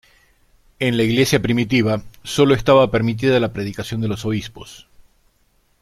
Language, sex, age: Spanish, male, 50-59